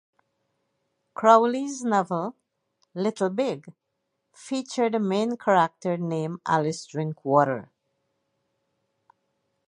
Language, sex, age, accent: English, female, 50-59, England English